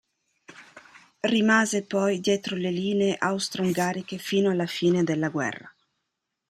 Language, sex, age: Italian, female, 30-39